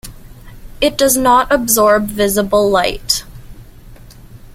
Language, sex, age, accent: English, female, under 19, Canadian English